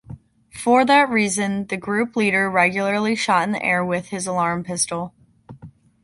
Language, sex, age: English, female, under 19